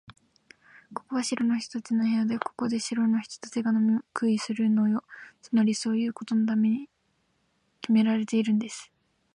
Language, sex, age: Japanese, female, 19-29